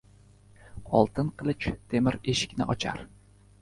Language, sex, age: Uzbek, male, 19-29